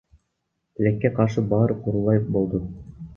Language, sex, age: Kyrgyz, male, 19-29